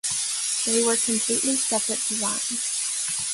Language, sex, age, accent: English, female, under 19, United States English